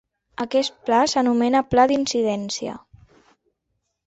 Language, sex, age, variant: Catalan, female, under 19, Central